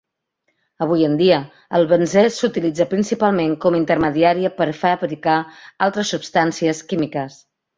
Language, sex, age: Catalan, female, 40-49